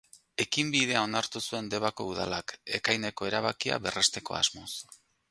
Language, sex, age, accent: Basque, male, 40-49, Erdialdekoa edo Nafarra (Gipuzkoa, Nafarroa)